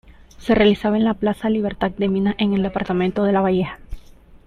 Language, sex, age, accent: Spanish, female, 19-29, América central